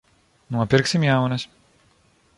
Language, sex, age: Latvian, male, 40-49